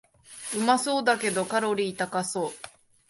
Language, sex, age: Japanese, female, 19-29